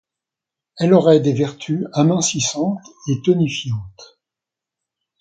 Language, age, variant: French, 60-69, Français de métropole